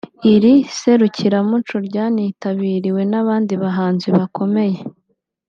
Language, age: Kinyarwanda, 19-29